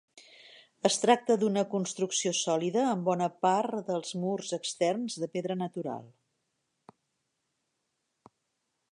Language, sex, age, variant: Catalan, female, 60-69, Central